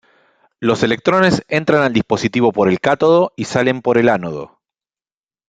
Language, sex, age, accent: Spanish, male, 40-49, Rioplatense: Argentina, Uruguay, este de Bolivia, Paraguay